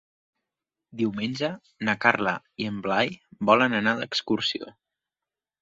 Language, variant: Catalan, Nord-Occidental